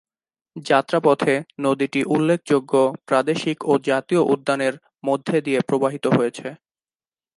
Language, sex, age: Bengali, male, 19-29